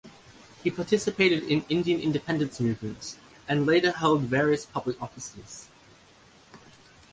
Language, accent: English, Australian English